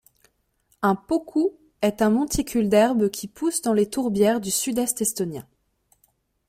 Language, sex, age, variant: French, female, 19-29, Français de métropole